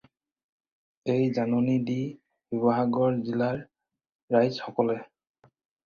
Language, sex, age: Assamese, male, 19-29